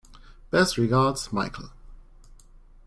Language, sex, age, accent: English, male, 30-39, England English